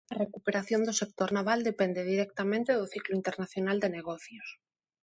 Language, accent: Galician, Neofalante